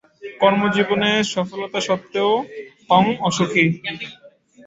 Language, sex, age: Bengali, male, 19-29